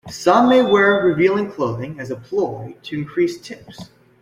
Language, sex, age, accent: English, male, under 19, United States English